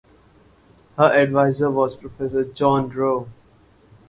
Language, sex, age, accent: English, male, 19-29, India and South Asia (India, Pakistan, Sri Lanka)